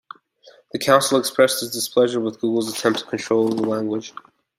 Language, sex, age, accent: English, male, 19-29, United States English